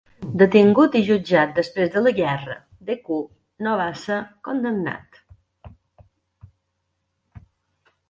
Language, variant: Catalan, Balear